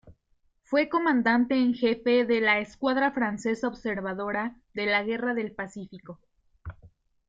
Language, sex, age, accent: Spanish, female, 19-29, México